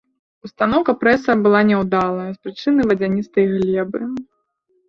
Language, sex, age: Belarusian, female, 30-39